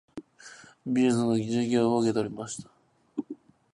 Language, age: Japanese, 19-29